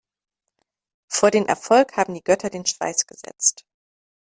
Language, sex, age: German, female, 30-39